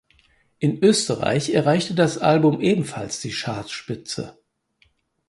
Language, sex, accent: German, male, Deutschland Deutsch